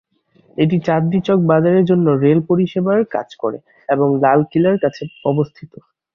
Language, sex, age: Bengali, male, 19-29